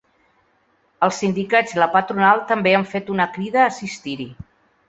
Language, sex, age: Catalan, female, 60-69